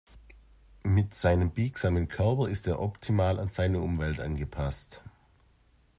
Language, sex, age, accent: German, male, 50-59, Deutschland Deutsch